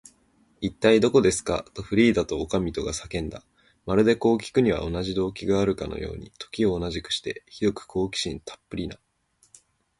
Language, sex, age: Japanese, male, under 19